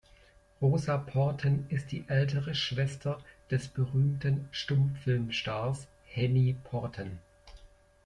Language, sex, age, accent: German, male, 30-39, Deutschland Deutsch